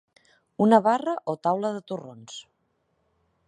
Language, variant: Catalan, Central